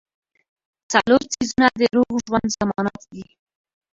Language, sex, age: Pashto, female, 19-29